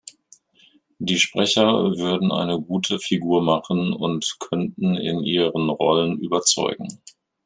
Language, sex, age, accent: German, male, 50-59, Deutschland Deutsch